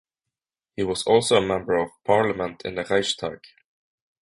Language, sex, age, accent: English, male, 19-29, United States English; England English